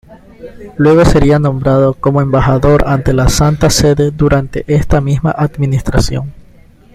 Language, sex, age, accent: Spanish, male, 19-29, Andino-Pacífico: Colombia, Perú, Ecuador, oeste de Bolivia y Venezuela andina